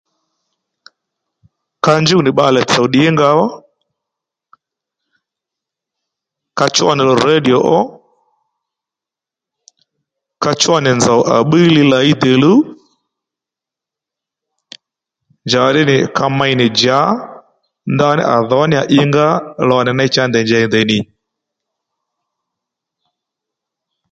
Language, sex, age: Lendu, male, 40-49